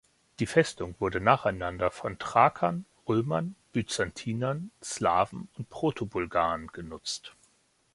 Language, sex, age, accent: German, male, 40-49, Deutschland Deutsch